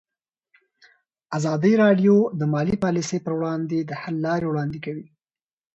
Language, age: Pashto, 19-29